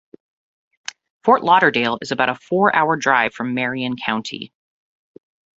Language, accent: English, United States English